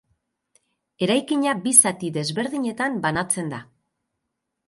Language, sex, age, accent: Basque, female, 50-59, Mendebalekoa (Araba, Bizkaia, Gipuzkoako mendebaleko herri batzuk)